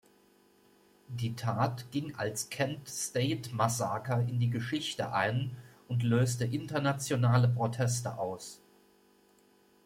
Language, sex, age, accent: German, male, 50-59, Deutschland Deutsch